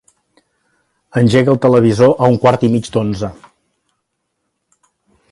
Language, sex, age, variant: Catalan, male, 60-69, Central